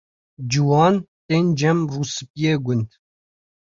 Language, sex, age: Kurdish, male, 19-29